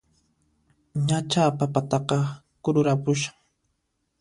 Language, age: Puno Quechua, 19-29